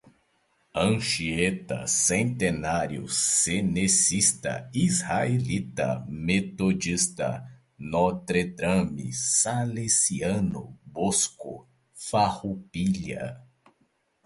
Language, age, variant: Portuguese, 19-29, Portuguese (Brasil)